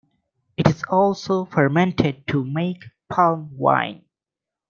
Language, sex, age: English, male, 19-29